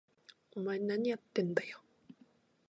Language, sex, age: Japanese, female, 19-29